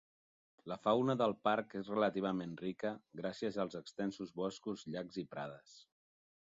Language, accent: Catalan, Neutre